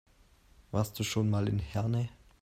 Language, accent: German, Deutschland Deutsch